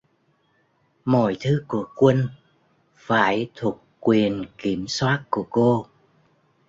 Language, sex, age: Vietnamese, male, 60-69